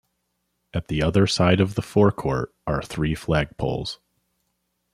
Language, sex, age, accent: English, male, 30-39, United States English